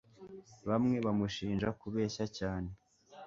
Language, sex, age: Kinyarwanda, male, 19-29